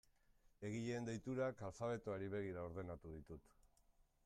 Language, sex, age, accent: Basque, male, 50-59, Mendebalekoa (Araba, Bizkaia, Gipuzkoako mendebaleko herri batzuk)